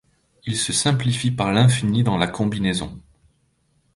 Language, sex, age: French, male, 30-39